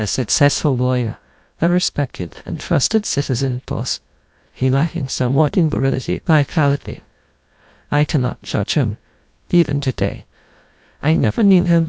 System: TTS, GlowTTS